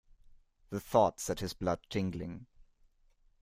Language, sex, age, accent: English, male, 19-29, United States English